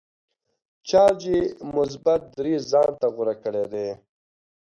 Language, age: Pashto, 19-29